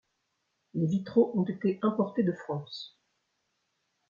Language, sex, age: French, female, 60-69